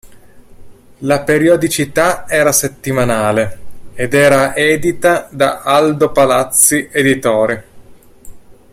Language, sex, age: Italian, male, 30-39